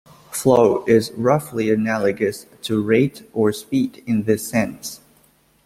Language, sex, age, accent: English, male, 19-29, United States English